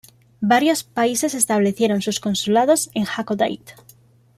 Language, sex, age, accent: Spanish, female, 19-29, España: Centro-Sur peninsular (Madrid, Toledo, Castilla-La Mancha)